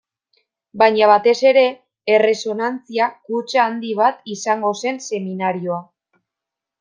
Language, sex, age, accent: Basque, female, 19-29, Mendebalekoa (Araba, Bizkaia, Gipuzkoako mendebaleko herri batzuk)